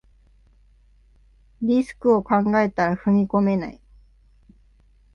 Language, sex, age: Japanese, female, 19-29